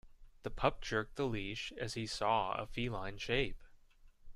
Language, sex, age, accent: English, male, 19-29, United States English